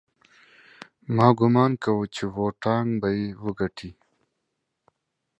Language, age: English, 19-29